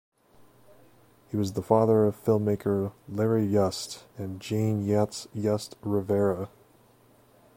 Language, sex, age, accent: English, male, 19-29, United States English